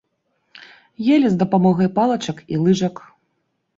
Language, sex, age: Belarusian, female, 30-39